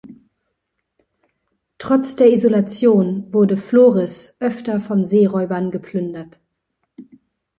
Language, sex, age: German, female, 19-29